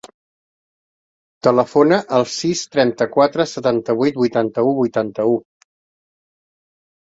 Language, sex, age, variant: Catalan, male, 40-49, Central